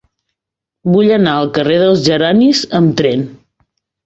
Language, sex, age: Catalan, female, 40-49